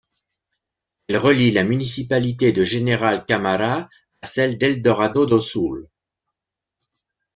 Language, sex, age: French, male, 60-69